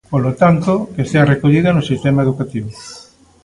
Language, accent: Galician, Normativo (estándar)